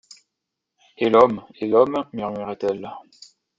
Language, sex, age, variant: French, male, 30-39, Français de métropole